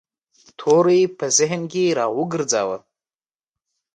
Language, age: Pashto, 19-29